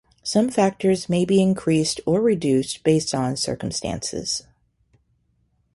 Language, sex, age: English, female, 40-49